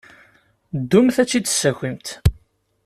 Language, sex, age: Kabyle, male, 19-29